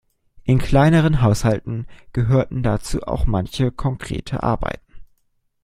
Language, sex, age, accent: German, male, 19-29, Deutschland Deutsch